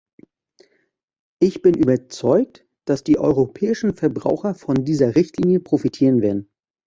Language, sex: German, male